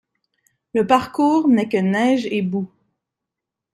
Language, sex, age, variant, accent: French, female, 19-29, Français d'Amérique du Nord, Français du Canada